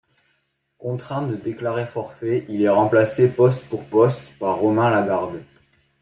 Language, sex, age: French, male, under 19